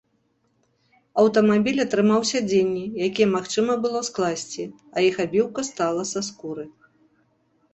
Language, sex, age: Belarusian, female, 50-59